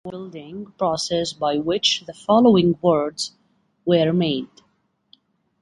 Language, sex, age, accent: English, female, 30-39, United States English